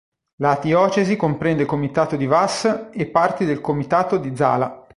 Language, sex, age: Italian, male, 40-49